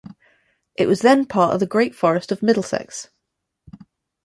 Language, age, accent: English, 30-39, England English